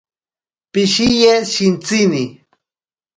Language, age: Ashéninka Perené, 40-49